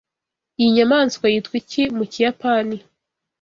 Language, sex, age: Kinyarwanda, female, 19-29